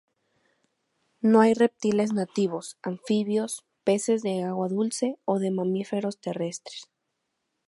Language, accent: Spanish, México